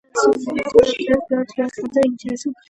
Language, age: Russian, under 19